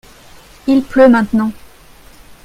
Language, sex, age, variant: French, female, 19-29, Français de métropole